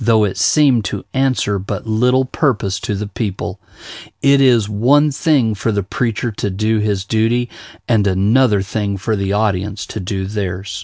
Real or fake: real